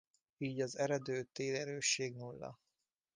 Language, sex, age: Hungarian, male, 30-39